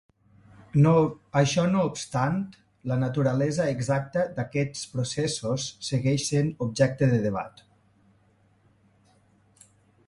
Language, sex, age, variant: Catalan, male, 30-39, Nord-Occidental